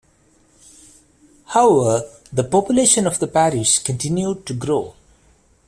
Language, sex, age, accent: English, male, 30-39, India and South Asia (India, Pakistan, Sri Lanka)